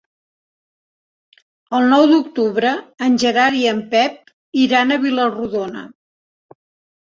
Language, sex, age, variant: Catalan, female, 60-69, Central